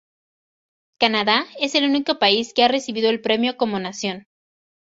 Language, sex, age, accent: Spanish, female, 19-29, México